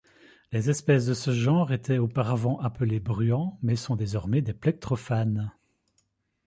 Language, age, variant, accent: French, 30-39, Français d'Europe, Français de Belgique